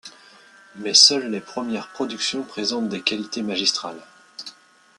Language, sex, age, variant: French, male, 30-39, Français de métropole